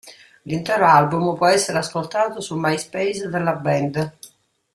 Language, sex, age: Italian, female, 60-69